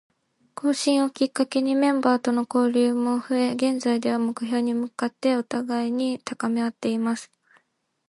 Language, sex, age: Japanese, female, 19-29